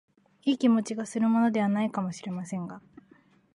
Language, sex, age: Japanese, female, 19-29